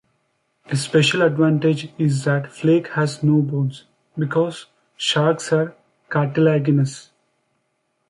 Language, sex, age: English, male, 19-29